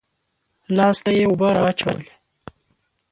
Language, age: Pashto, 19-29